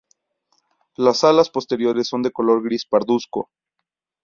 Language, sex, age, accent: Spanish, male, 19-29, México